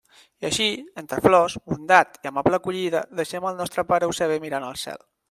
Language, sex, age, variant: Catalan, male, 30-39, Central